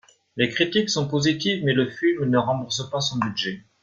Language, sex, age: French, male, 50-59